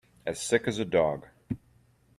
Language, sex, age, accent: English, male, 50-59, United States English